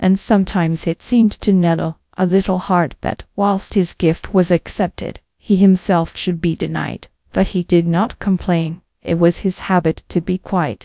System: TTS, GradTTS